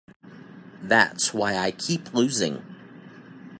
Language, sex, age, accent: English, male, 30-39, United States English